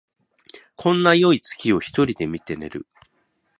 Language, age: Japanese, 50-59